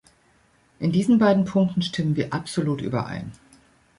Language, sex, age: German, female, 50-59